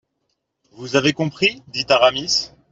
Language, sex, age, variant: French, male, 19-29, Français de métropole